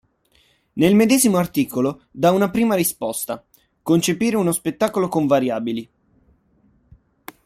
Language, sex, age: Italian, male, 19-29